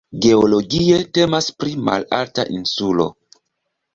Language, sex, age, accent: Esperanto, male, 30-39, Internacia